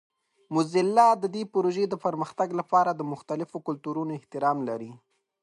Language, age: Pashto, 19-29